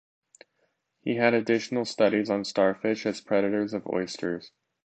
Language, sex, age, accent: English, male, under 19, United States English